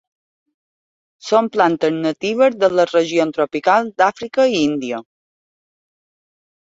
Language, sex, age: Catalan, female, 40-49